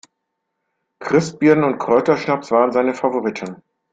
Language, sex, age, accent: German, male, 50-59, Deutschland Deutsch